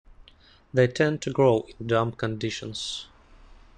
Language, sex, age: English, male, 19-29